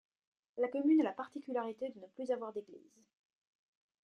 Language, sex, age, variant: French, female, 19-29, Français de métropole